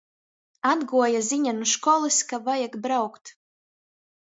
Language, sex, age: Latgalian, female, 19-29